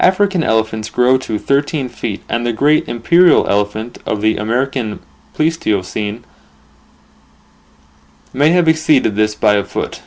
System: none